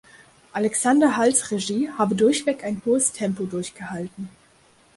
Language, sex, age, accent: German, female, 19-29, Deutschland Deutsch